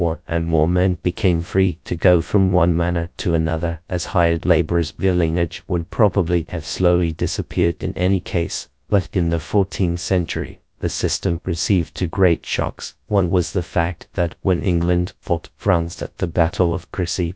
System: TTS, GradTTS